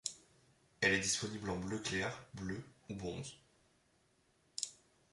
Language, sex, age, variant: French, male, 19-29, Français de métropole